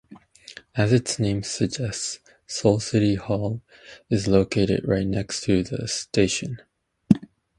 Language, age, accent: English, 19-29, United States English